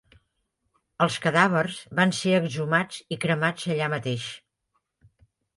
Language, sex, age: Catalan, female, 60-69